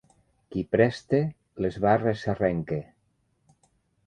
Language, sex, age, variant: Catalan, male, 50-59, Nord-Occidental